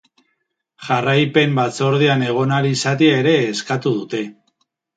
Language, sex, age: Basque, male, 40-49